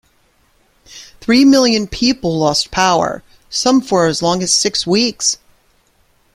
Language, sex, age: English, female, 50-59